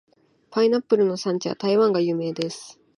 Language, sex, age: Japanese, female, 19-29